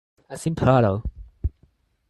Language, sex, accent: English, male, United States English